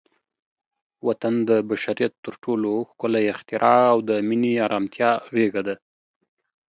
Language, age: Pashto, 19-29